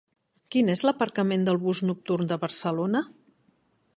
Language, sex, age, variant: Catalan, female, 50-59, Central